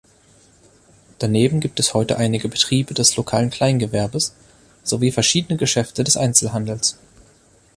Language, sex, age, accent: German, male, 19-29, Deutschland Deutsch